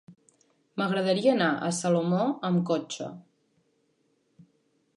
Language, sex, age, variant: Catalan, female, under 19, Central